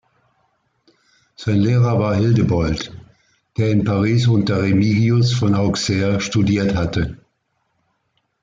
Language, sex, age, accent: German, male, 60-69, Deutschland Deutsch